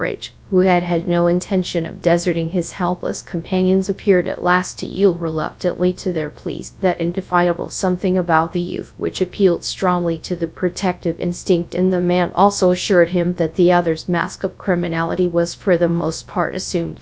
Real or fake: fake